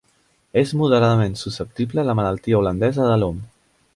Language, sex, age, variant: Catalan, male, 19-29, Central